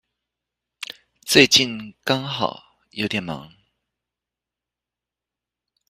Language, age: Chinese, 30-39